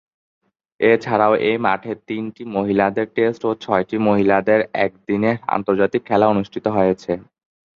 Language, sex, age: Bengali, male, 19-29